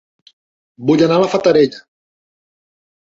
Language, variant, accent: Catalan, Nord-Occidental, Lleida